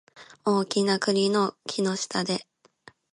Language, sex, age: Japanese, female, under 19